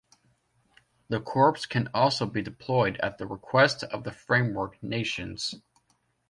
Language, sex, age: English, male, 19-29